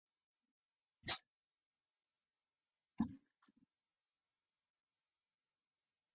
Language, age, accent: English, 19-29, United States English